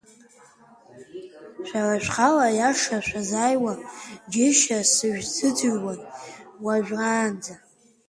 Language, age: Abkhazian, under 19